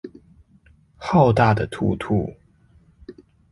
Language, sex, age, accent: Chinese, male, 19-29, 出生地：臺北市